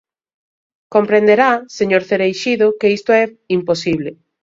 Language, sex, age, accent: Galician, female, 30-39, Central (gheada)